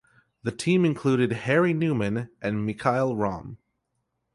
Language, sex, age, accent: English, male, 19-29, Canadian English